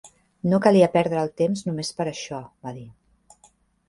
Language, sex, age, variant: Catalan, female, 40-49, Central